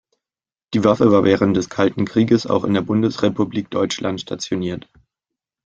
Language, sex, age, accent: German, male, 19-29, Deutschland Deutsch